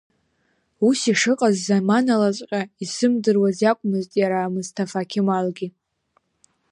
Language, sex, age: Abkhazian, female, under 19